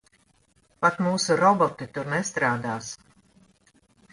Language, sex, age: Latvian, female, 50-59